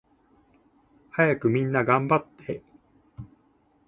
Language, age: Japanese, 19-29